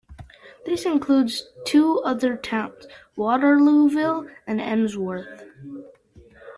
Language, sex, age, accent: English, male, under 19, United States English